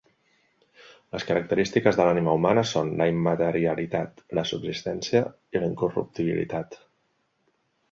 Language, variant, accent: Catalan, Central, central